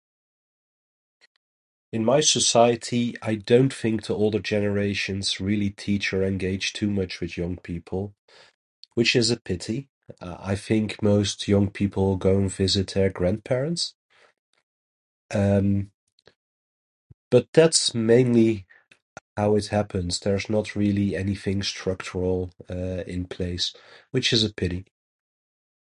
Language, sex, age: English, male, 30-39